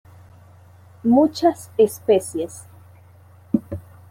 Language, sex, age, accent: Spanish, female, 19-29, Caribe: Cuba, Venezuela, Puerto Rico, República Dominicana, Panamá, Colombia caribeña, México caribeño, Costa del golfo de México